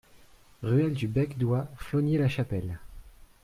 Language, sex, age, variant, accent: French, male, 19-29, Français de métropole, Français de l'est de la France